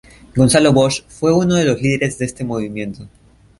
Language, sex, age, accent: Spanish, male, under 19, Andino-Pacífico: Colombia, Perú, Ecuador, oeste de Bolivia y Venezuela andina